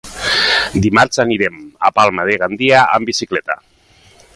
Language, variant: Catalan, Septentrional